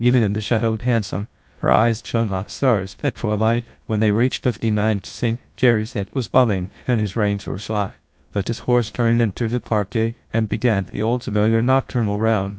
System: TTS, GlowTTS